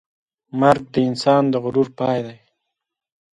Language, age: Pashto, 30-39